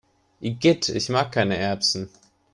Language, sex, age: German, male, 19-29